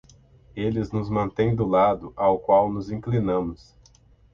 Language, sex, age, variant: Portuguese, male, 30-39, Portuguese (Brasil)